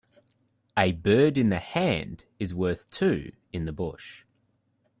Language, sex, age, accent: English, male, 19-29, Australian English